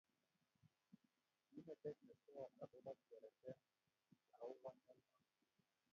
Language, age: Kalenjin, 19-29